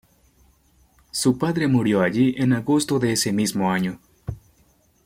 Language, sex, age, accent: Spanish, male, 19-29, México